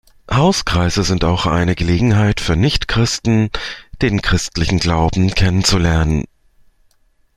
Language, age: German, 30-39